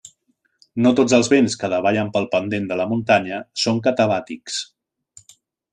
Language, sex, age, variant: Catalan, male, 30-39, Central